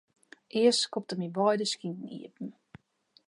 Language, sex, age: Western Frisian, female, 40-49